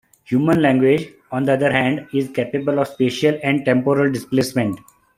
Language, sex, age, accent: English, male, 30-39, India and South Asia (India, Pakistan, Sri Lanka)